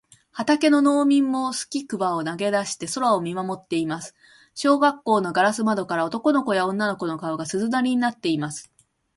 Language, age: Japanese, 40-49